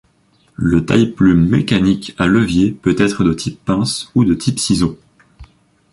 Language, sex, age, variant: French, male, under 19, Français de métropole